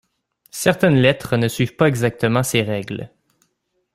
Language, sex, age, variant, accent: French, male, 19-29, Français d'Amérique du Nord, Français du Canada